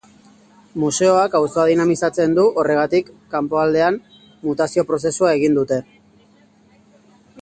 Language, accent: Basque, Erdialdekoa edo Nafarra (Gipuzkoa, Nafarroa)